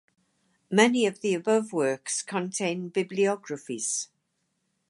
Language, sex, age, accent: English, female, 80-89, England English